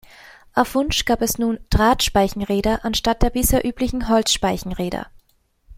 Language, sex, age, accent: German, female, 30-39, Österreichisches Deutsch